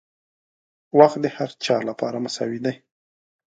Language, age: Pashto, 30-39